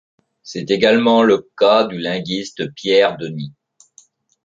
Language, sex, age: French, male, 60-69